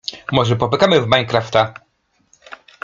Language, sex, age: Polish, male, 40-49